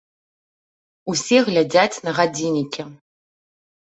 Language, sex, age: Belarusian, female, 30-39